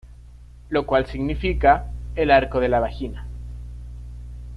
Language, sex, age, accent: Spanish, male, under 19, Andino-Pacífico: Colombia, Perú, Ecuador, oeste de Bolivia y Venezuela andina